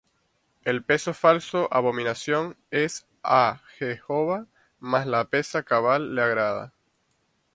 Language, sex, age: Spanish, male, 19-29